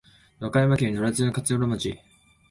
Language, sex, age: Japanese, male, 19-29